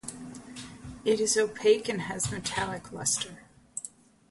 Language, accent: English, United States English